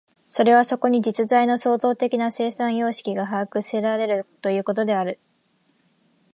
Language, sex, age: Japanese, female, 19-29